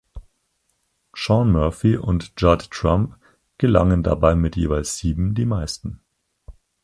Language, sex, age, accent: German, male, 19-29, Deutschland Deutsch